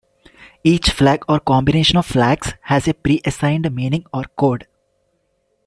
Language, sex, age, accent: English, male, 19-29, India and South Asia (India, Pakistan, Sri Lanka)